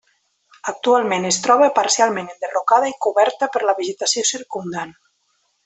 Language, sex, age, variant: Catalan, female, 30-39, Nord-Occidental